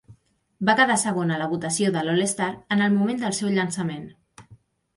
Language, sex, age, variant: Catalan, female, 19-29, Central